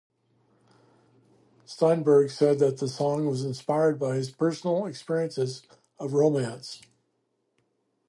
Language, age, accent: English, 60-69, United States English